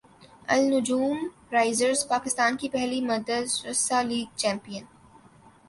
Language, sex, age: Urdu, female, 19-29